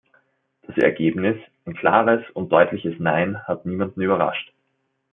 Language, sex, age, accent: German, male, 19-29, Österreichisches Deutsch